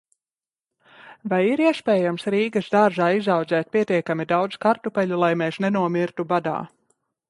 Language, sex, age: Latvian, female, 30-39